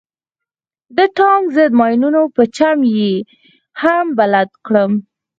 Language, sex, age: Pashto, female, 19-29